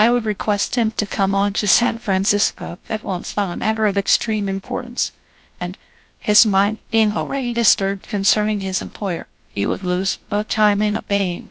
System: TTS, GlowTTS